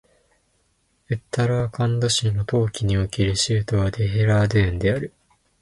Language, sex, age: Japanese, male, 19-29